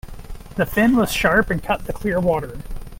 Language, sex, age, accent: English, male, 19-29, United States English